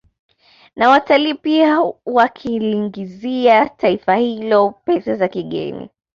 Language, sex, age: Swahili, female, 19-29